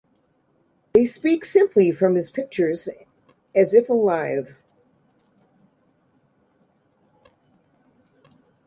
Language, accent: English, United States English